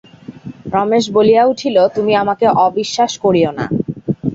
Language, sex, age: Bengali, female, 19-29